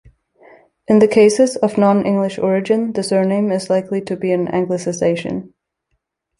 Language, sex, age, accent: English, female, 19-29, United States English